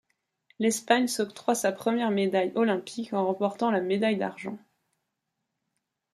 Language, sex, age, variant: French, female, 30-39, Français de métropole